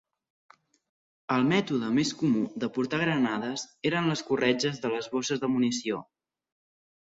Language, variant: Catalan, Central